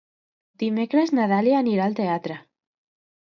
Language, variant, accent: Catalan, Central, central